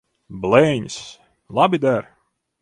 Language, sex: Latvian, male